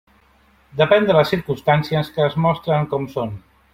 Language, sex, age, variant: Catalan, male, 40-49, Central